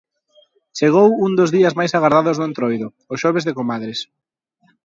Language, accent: Galician, Normativo (estándar)